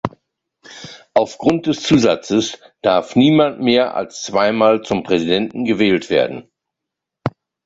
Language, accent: German, Deutschland Deutsch